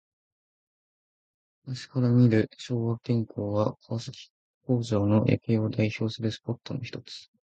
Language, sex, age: Japanese, male, 19-29